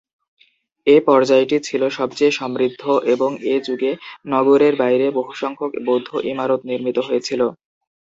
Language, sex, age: Bengali, male, 19-29